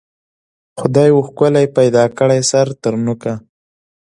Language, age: Pashto, 19-29